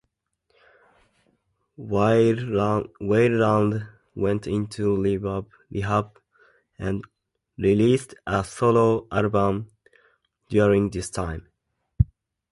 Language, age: English, 19-29